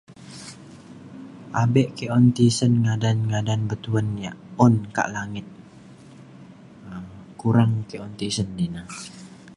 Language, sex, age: Mainstream Kenyah, male, 19-29